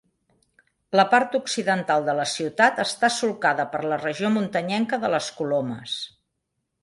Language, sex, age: Catalan, female, 60-69